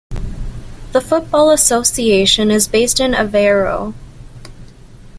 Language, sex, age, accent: English, female, under 19, Canadian English